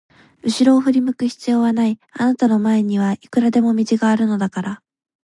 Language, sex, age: Japanese, female, 19-29